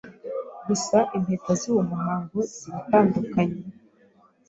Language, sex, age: Kinyarwanda, female, 19-29